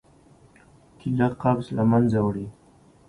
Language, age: Pashto, 30-39